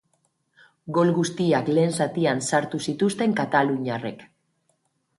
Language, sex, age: Basque, female, 40-49